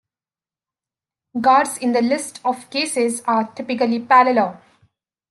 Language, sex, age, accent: English, female, 19-29, United States English